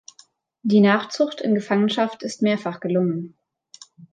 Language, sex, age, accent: German, female, 19-29, Deutschland Deutsch